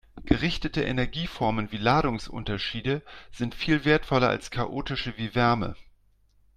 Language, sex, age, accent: German, male, 40-49, Deutschland Deutsch